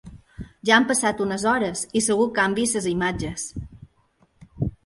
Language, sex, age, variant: Catalan, female, 30-39, Balear